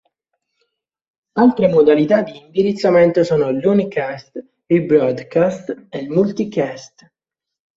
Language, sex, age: Italian, male, 19-29